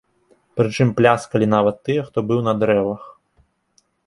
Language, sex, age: Belarusian, male, 19-29